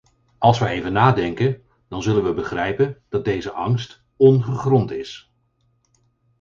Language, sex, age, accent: Dutch, male, 50-59, Nederlands Nederlands